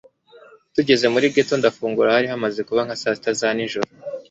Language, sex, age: Kinyarwanda, male, 30-39